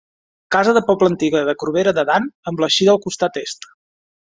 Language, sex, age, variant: Catalan, male, 30-39, Central